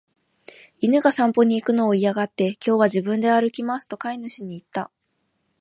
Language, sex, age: Japanese, female, 19-29